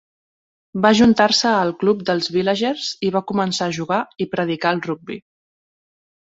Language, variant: Catalan, Central